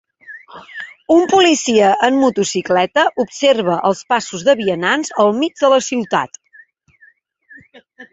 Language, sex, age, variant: Catalan, female, 40-49, Central